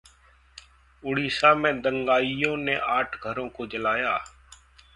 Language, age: Hindi, 40-49